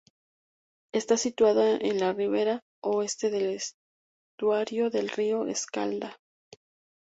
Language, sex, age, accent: Spanish, female, 30-39, México